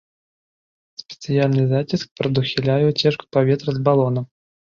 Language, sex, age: Belarusian, male, 19-29